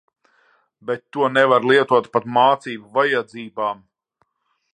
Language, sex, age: Latvian, male, 30-39